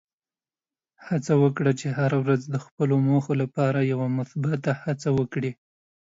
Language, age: Pashto, 19-29